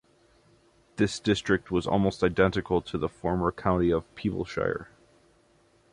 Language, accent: English, United States English